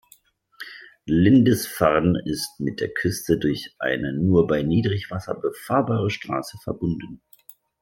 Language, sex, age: German, male, 40-49